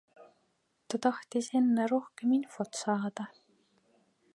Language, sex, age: Estonian, female, 19-29